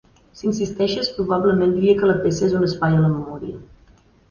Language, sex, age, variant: Catalan, female, 19-29, Central